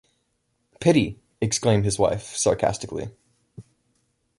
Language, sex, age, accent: English, male, under 19, United States English